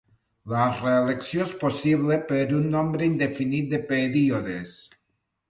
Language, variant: Catalan, Nord-Occidental